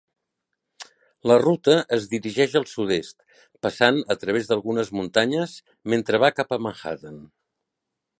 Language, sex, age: Catalan, male, 60-69